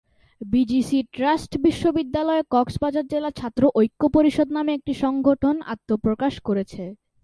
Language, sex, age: Bengali, male, under 19